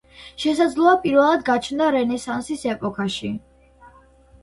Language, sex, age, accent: Georgian, female, under 19, მშვიდი